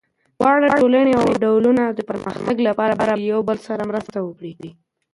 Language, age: Pashto, 19-29